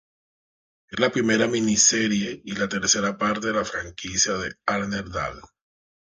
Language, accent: Spanish, Caribe: Cuba, Venezuela, Puerto Rico, República Dominicana, Panamá, Colombia caribeña, México caribeño, Costa del golfo de México